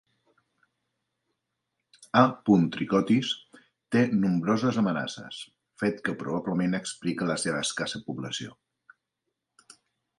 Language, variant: Catalan, Central